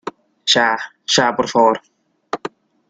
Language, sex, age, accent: Spanish, male, 19-29, Rioplatense: Argentina, Uruguay, este de Bolivia, Paraguay